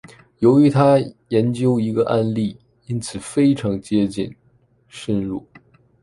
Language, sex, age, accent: Chinese, male, 19-29, 出生地：北京市